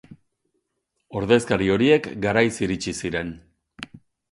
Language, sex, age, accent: Basque, male, 50-59, Erdialdekoa edo Nafarra (Gipuzkoa, Nafarroa)